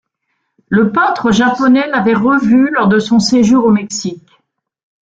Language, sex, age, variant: French, female, 60-69, Français de métropole